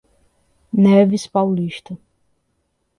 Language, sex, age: Portuguese, female, 19-29